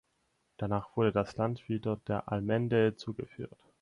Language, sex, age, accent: German, male, 19-29, Deutschland Deutsch